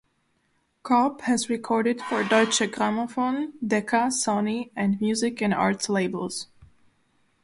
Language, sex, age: English, female, 19-29